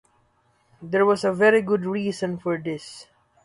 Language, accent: English, Filipino